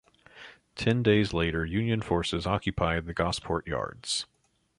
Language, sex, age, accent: English, male, 30-39, United States English